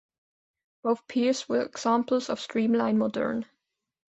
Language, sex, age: English, female, 19-29